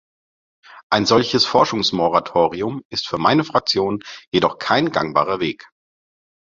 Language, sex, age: German, male, 30-39